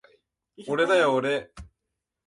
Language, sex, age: Japanese, male, under 19